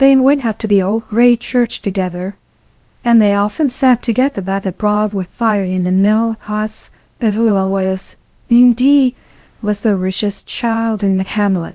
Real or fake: fake